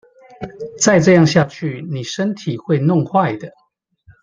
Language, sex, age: Chinese, male, 40-49